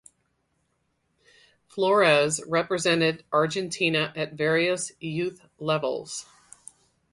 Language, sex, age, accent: English, female, 50-59, United States English